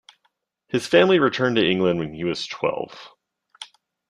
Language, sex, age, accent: English, male, 30-39, United States English